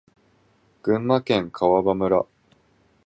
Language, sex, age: Japanese, male, 19-29